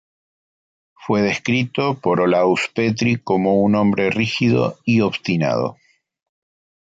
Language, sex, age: Spanish, male, 50-59